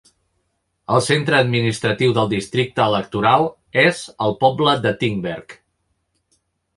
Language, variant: Catalan, Central